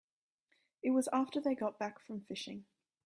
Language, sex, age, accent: English, female, 19-29, Australian English